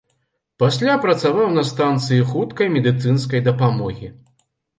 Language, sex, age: Belarusian, male, 40-49